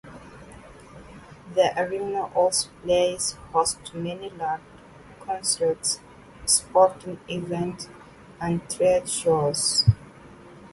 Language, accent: English, United States English